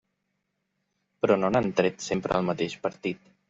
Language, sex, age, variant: Catalan, male, 30-39, Central